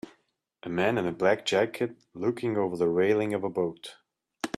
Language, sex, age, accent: English, male, 19-29, United States English